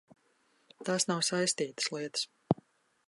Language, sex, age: Latvian, female, 30-39